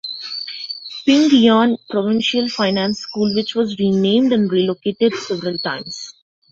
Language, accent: English, India and South Asia (India, Pakistan, Sri Lanka)